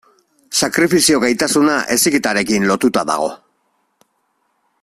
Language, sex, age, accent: Basque, male, 40-49, Mendebalekoa (Araba, Bizkaia, Gipuzkoako mendebaleko herri batzuk)